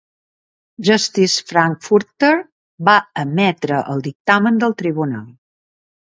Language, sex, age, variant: Catalan, female, 60-69, Central